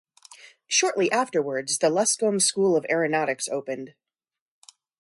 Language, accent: English, United States English